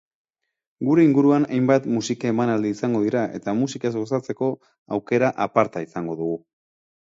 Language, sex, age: Basque, male, 30-39